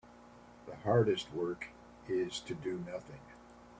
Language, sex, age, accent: English, male, 70-79, United States English